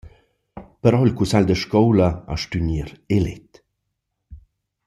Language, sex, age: Romansh, male, 40-49